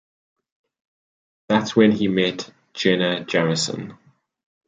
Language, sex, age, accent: English, male, 19-29, Southern African (South Africa, Zimbabwe, Namibia)